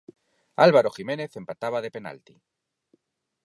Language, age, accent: Galician, 40-49, Normativo (estándar); Neofalante